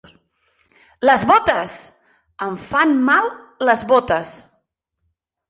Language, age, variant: Catalan, under 19, Central